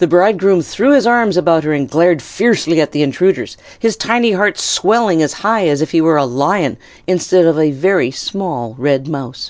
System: none